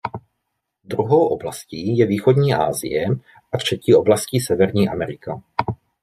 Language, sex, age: Czech, male, 30-39